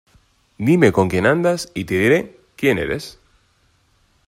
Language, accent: Spanish, España: Norte peninsular (Asturias, Castilla y León, Cantabria, País Vasco, Navarra, Aragón, La Rioja, Guadalajara, Cuenca)